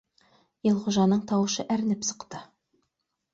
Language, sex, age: Bashkir, female, 30-39